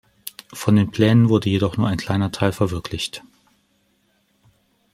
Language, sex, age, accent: German, male, 40-49, Deutschland Deutsch